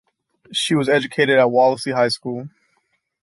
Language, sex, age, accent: English, male, 19-29, United States English